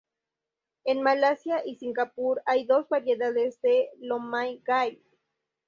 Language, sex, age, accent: Spanish, female, 19-29, México